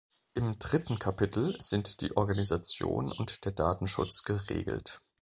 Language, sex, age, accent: German, male, 40-49, Deutschland Deutsch